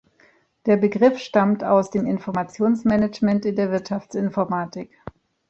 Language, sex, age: German, female, 40-49